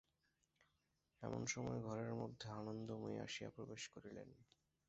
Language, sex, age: Bengali, male, 19-29